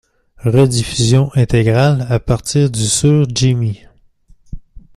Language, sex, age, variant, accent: French, male, 19-29, Français d'Amérique du Nord, Français du Canada